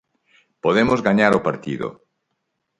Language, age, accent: Galician, 50-59, Normativo (estándar)